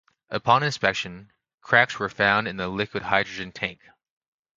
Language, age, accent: English, 19-29, United States English